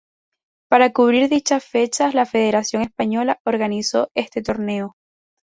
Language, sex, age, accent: Spanish, female, 19-29, España: Islas Canarias